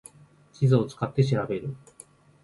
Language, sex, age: Japanese, male, 19-29